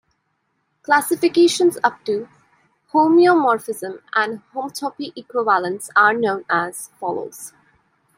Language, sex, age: English, female, 19-29